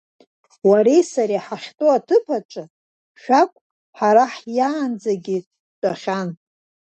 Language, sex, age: Abkhazian, female, 40-49